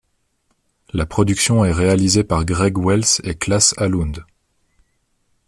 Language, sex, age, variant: French, male, 30-39, Français de métropole